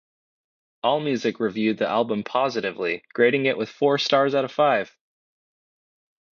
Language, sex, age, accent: English, male, 30-39, United States English